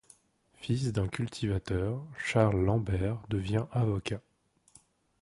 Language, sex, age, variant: French, male, 19-29, Français de métropole